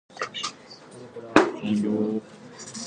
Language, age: English, 19-29